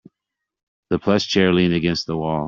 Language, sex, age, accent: English, male, 50-59, United States English